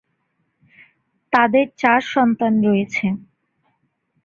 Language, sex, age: Bengali, female, 19-29